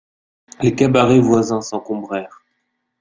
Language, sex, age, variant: French, male, 19-29, Français de métropole